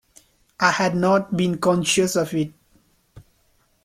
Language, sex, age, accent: English, male, 19-29, India and South Asia (India, Pakistan, Sri Lanka)